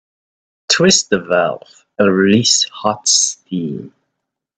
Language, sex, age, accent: English, male, under 19, United States English